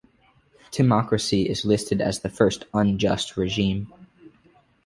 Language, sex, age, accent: English, male, 19-29, United States English